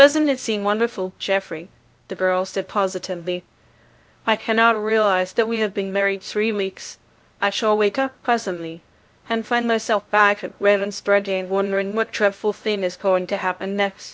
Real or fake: fake